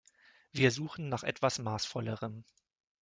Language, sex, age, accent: German, male, 30-39, Deutschland Deutsch